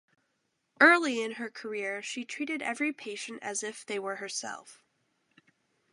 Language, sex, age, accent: English, female, under 19, United States English